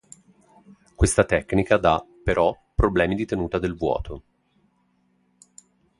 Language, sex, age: Italian, male, 40-49